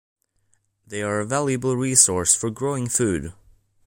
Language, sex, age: English, male, under 19